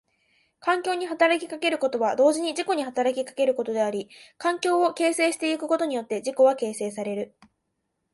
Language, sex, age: Japanese, female, under 19